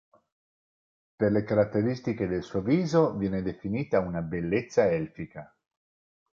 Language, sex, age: Italian, male, 40-49